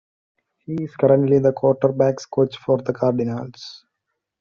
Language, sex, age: English, male, 19-29